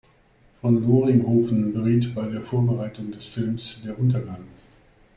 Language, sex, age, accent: German, male, 50-59, Deutschland Deutsch